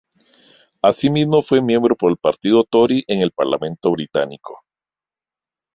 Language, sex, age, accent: Spanish, male, 40-49, América central